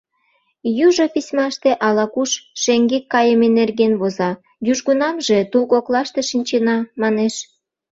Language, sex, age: Mari, female, 19-29